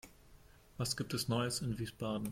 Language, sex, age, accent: German, male, 19-29, Deutschland Deutsch